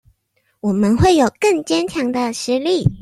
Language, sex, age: Chinese, female, 19-29